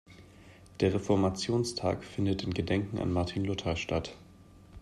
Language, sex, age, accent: German, male, 19-29, Deutschland Deutsch